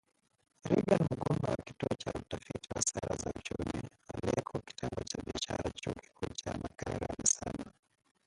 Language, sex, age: Swahili, male, 30-39